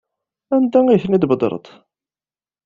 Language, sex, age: Kabyle, male, 19-29